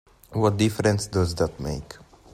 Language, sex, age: English, male, under 19